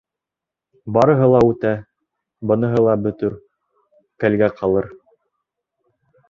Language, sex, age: Bashkir, male, 19-29